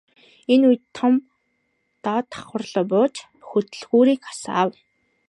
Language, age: Mongolian, 19-29